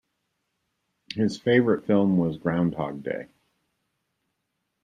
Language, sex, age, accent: English, male, 60-69, United States English